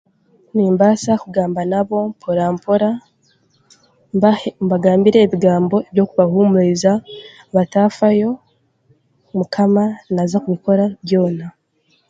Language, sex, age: Chiga, female, 19-29